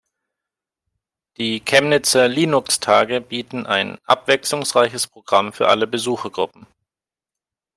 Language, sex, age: German, male, 30-39